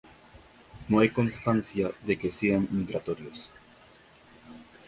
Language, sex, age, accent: Spanish, male, 19-29, Andino-Pacífico: Colombia, Perú, Ecuador, oeste de Bolivia y Venezuela andina